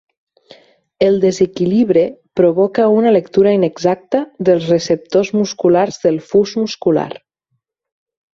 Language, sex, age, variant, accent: Catalan, female, 19-29, Nord-Occidental, Lleidatà